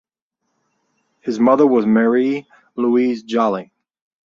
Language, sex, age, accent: English, male, 40-49, United States English